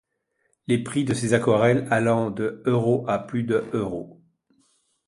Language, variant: French, Français de métropole